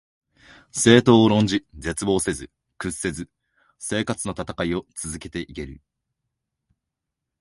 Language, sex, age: Japanese, male, 19-29